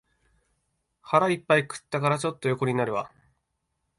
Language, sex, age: Japanese, male, 19-29